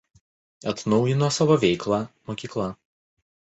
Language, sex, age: Lithuanian, male, 19-29